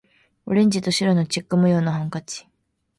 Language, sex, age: Japanese, female, 19-29